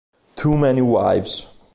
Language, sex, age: Italian, male, 19-29